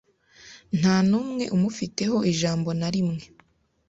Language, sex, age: Kinyarwanda, female, 19-29